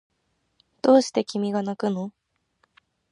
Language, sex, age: Japanese, female, 19-29